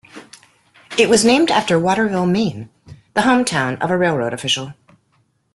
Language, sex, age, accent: English, female, 50-59, United States English